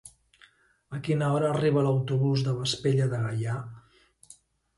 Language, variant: Catalan, Central